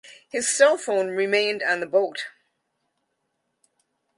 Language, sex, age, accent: English, female, 70-79, United States English